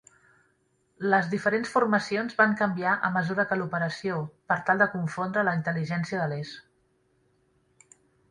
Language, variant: Catalan, Central